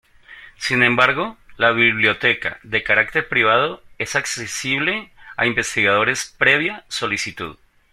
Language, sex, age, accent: Spanish, male, 40-49, Andino-Pacífico: Colombia, Perú, Ecuador, oeste de Bolivia y Venezuela andina